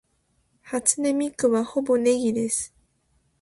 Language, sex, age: Japanese, female, 19-29